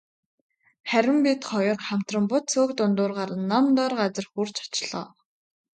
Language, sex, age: Mongolian, female, 19-29